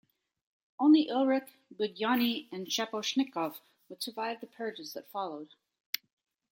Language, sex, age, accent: English, female, 50-59, Canadian English